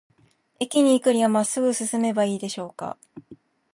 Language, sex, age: Japanese, female, 19-29